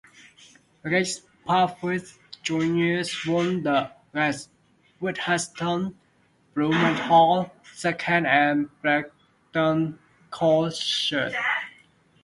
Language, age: English, 19-29